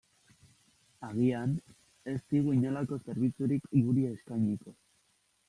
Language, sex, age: Basque, male, 19-29